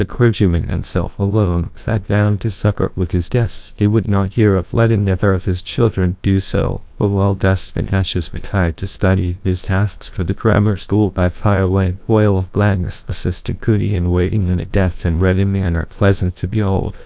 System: TTS, GlowTTS